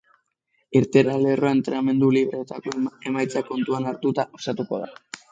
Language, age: Basque, under 19